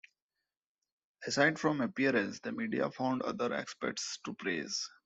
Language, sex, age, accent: English, male, 30-39, India and South Asia (India, Pakistan, Sri Lanka)